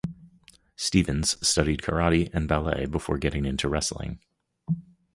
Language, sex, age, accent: English, male, 30-39, United States English